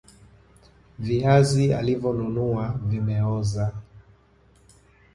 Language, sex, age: Swahili, male, 30-39